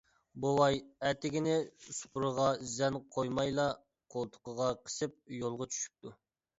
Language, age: Uyghur, 19-29